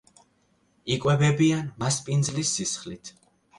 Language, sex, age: Georgian, male, 19-29